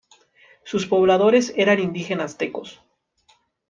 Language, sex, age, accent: Spanish, male, 19-29, México